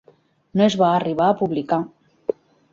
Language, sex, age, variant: Catalan, female, 50-59, Central